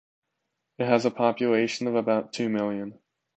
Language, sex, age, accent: English, male, under 19, United States English